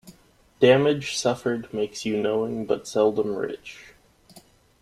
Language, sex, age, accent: English, male, 19-29, United States English